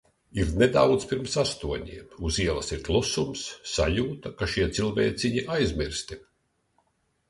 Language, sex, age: Latvian, male, 60-69